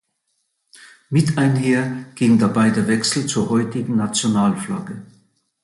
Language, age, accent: German, 70-79, Deutschland Deutsch